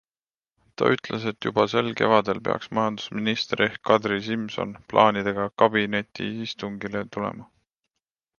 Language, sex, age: Estonian, male, 19-29